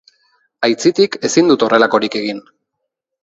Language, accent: Basque, Erdialdekoa edo Nafarra (Gipuzkoa, Nafarroa)